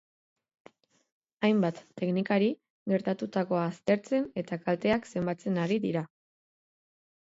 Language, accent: Basque, Erdialdekoa edo Nafarra (Gipuzkoa, Nafarroa)